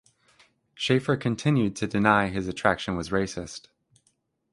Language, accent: English, United States English